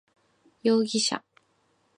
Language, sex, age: Japanese, female, 19-29